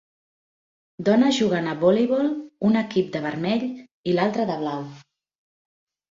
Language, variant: Catalan, Central